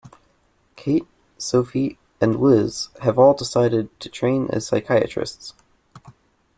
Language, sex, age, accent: English, male, 19-29, United States English